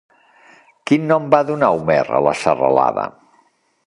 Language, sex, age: Catalan, male, 50-59